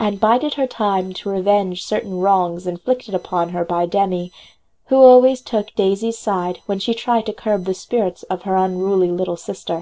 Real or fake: real